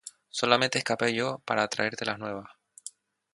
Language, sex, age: Spanish, male, 19-29